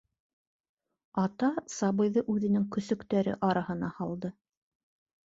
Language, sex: Bashkir, female